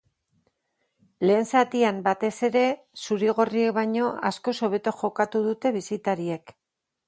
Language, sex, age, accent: Basque, female, 50-59, Mendebalekoa (Araba, Bizkaia, Gipuzkoako mendebaleko herri batzuk)